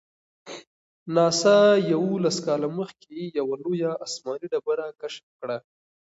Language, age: Pashto, 19-29